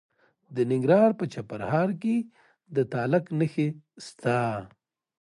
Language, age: Pashto, 40-49